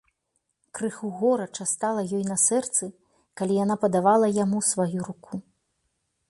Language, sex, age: Belarusian, female, 40-49